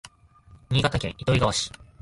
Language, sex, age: Japanese, male, 19-29